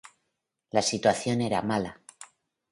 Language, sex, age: Spanish, female, 60-69